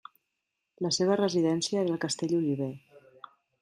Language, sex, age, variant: Catalan, female, 50-59, Central